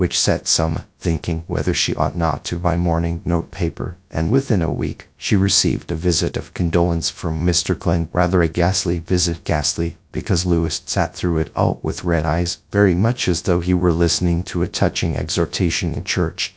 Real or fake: fake